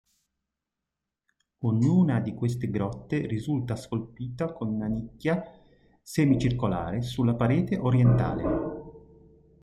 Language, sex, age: Italian, male, 50-59